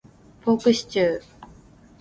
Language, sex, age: Japanese, female, 19-29